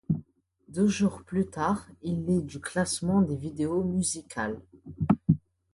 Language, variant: French, Français d'Europe